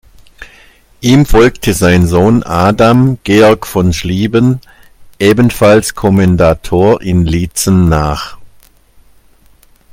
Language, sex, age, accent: German, male, 60-69, Deutschland Deutsch